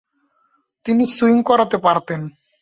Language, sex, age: Bengali, male, 19-29